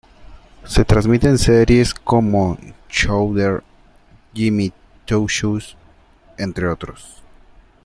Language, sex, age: Spanish, male, 19-29